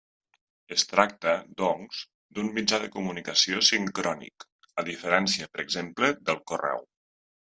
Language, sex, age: Catalan, male, 30-39